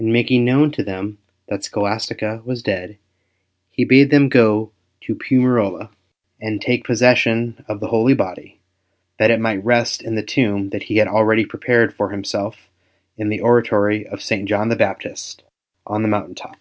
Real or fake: real